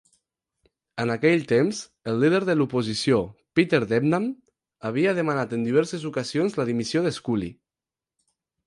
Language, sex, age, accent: Catalan, male, 19-29, aprenent (recent, des del castellà)